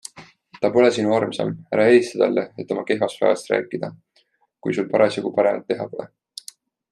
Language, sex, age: Estonian, male, 19-29